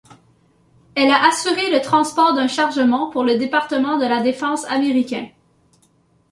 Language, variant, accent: French, Français d'Amérique du Nord, Français du Canada